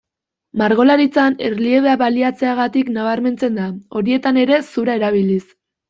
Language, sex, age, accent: Basque, female, under 19, Erdialdekoa edo Nafarra (Gipuzkoa, Nafarroa)